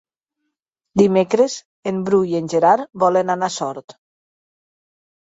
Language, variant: Catalan, Nord-Occidental